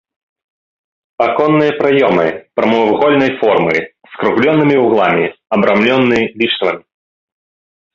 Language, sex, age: Belarusian, male, 19-29